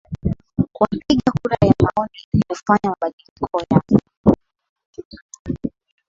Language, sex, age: Swahili, female, 19-29